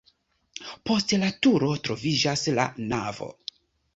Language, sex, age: Esperanto, male, 19-29